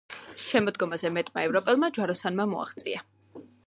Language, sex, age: Georgian, female, 19-29